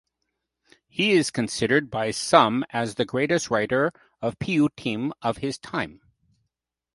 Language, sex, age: English, male, 50-59